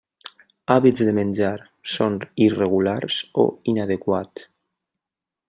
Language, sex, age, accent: Catalan, male, 19-29, valencià